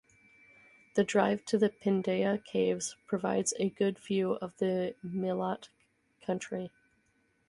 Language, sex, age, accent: English, female, 30-39, United States English